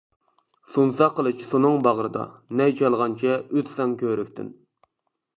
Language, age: Uyghur, 30-39